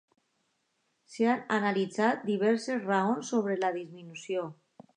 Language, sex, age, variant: Catalan, female, under 19, Alacantí